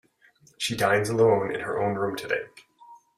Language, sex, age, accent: English, male, 30-39, Canadian English